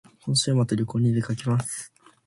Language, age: Japanese, 19-29